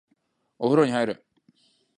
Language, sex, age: Japanese, male, 19-29